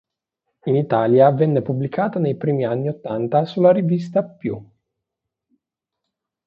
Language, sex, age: Italian, male, 19-29